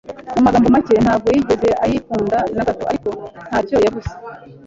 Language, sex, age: Kinyarwanda, female, 30-39